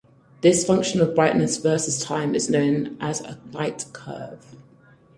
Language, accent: English, England English